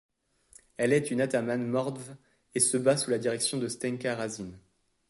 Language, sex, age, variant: French, male, 19-29, Français de métropole